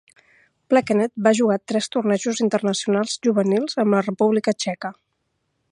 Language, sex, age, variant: Catalan, female, 50-59, Central